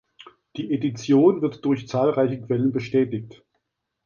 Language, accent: German, Deutschland Deutsch; Süddeutsch